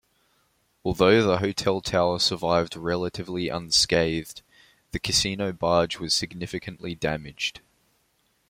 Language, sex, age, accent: English, male, 19-29, Australian English